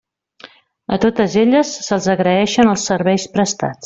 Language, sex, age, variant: Catalan, female, 30-39, Central